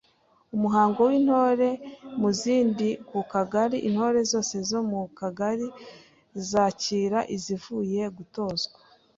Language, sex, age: Kinyarwanda, female, 19-29